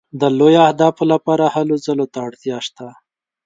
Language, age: Pashto, 19-29